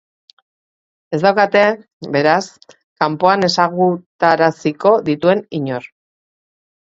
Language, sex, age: Basque, female, 40-49